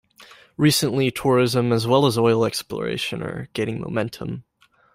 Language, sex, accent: English, male, United States English